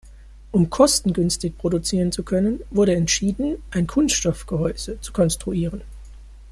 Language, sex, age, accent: German, male, 19-29, Deutschland Deutsch